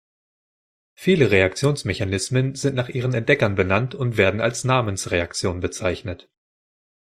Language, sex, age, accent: German, male, 30-39, Deutschland Deutsch